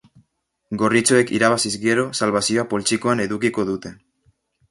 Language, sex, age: Basque, male, under 19